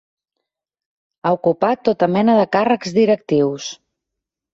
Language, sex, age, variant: Catalan, female, 40-49, Central